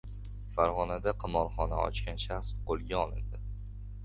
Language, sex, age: Uzbek, male, under 19